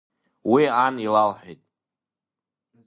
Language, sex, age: Abkhazian, male, under 19